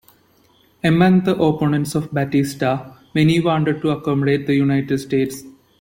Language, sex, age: English, male, 19-29